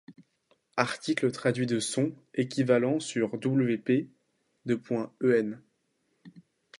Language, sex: French, male